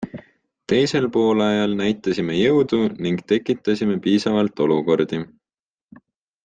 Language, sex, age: Estonian, male, 19-29